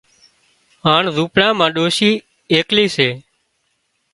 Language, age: Wadiyara Koli, 40-49